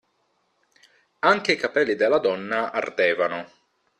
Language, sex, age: Italian, male, 30-39